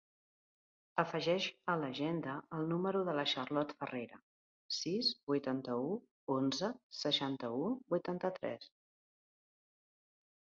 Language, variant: Catalan, Central